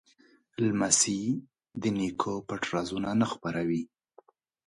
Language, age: Pashto, 50-59